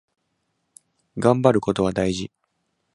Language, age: Japanese, under 19